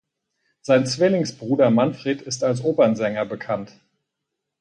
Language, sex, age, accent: German, male, 40-49, Deutschland Deutsch